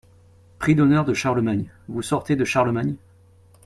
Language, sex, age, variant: French, male, 30-39, Français de métropole